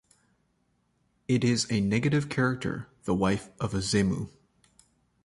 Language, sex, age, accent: English, male, 30-39, Canadian English